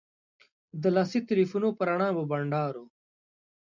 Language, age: Pashto, 19-29